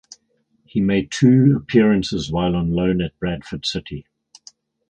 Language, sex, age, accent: English, male, 60-69, England English